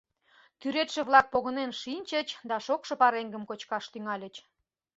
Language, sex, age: Mari, female, 40-49